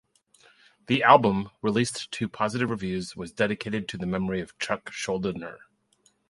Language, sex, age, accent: English, male, 40-49, United States English